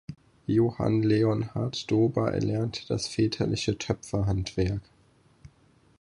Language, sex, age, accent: German, male, 19-29, Deutschland Deutsch